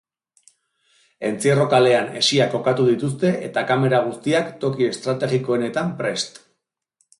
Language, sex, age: Basque, male, 40-49